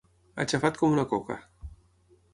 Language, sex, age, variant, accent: Catalan, male, 40-49, Tortosí, nord-occidental; Tortosí